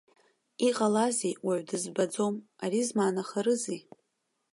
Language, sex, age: Abkhazian, female, 19-29